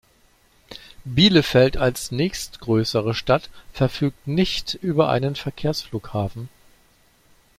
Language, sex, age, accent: German, male, 50-59, Deutschland Deutsch